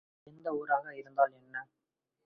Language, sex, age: Tamil, male, 19-29